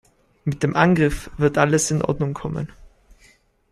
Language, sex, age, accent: German, male, 19-29, Österreichisches Deutsch